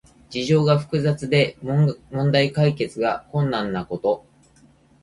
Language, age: Japanese, 30-39